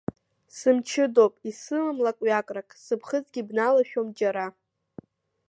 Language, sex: Abkhazian, female